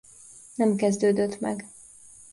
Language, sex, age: Hungarian, female, 19-29